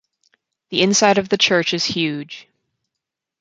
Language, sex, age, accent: English, female, 30-39, United States English